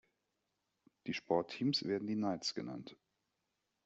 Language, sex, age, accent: German, male, 30-39, Deutschland Deutsch